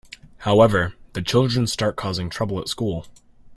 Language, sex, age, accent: English, male, under 19, United States English